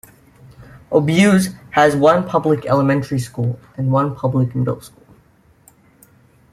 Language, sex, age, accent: English, male, under 19, United States English